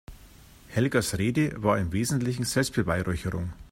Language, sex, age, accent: German, male, 50-59, Deutschland Deutsch